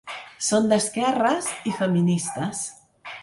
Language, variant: Catalan, Central